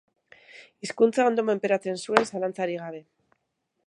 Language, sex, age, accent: Basque, female, 40-49, Mendebalekoa (Araba, Bizkaia, Gipuzkoako mendebaleko herri batzuk)